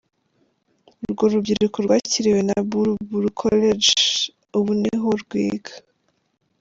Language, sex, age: Kinyarwanda, female, under 19